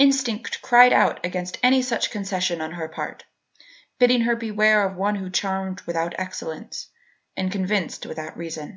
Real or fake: real